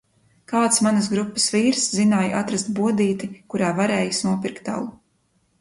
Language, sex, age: Latvian, female, 19-29